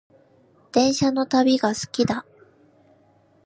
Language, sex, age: Japanese, female, 19-29